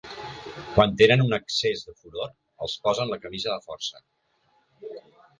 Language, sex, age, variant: Catalan, male, 50-59, Central